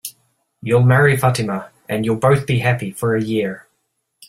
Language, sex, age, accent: English, male, 30-39, New Zealand English